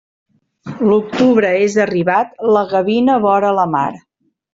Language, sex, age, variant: Catalan, female, 40-49, Central